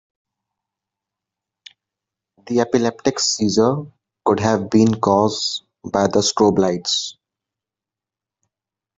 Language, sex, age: English, male, 19-29